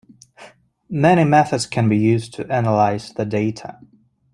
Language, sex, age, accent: English, male, 19-29, England English